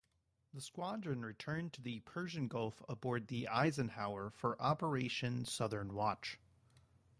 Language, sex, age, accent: English, male, 30-39, United States English